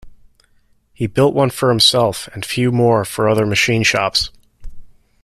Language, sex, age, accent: English, male, 19-29, United States English